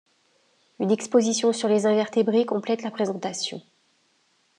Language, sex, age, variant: French, female, 50-59, Français de métropole